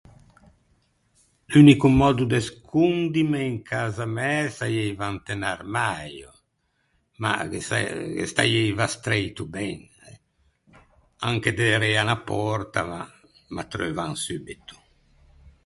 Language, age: Ligurian, 70-79